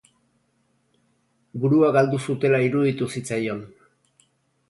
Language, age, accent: Basque, 60-69, Erdialdekoa edo Nafarra (Gipuzkoa, Nafarroa)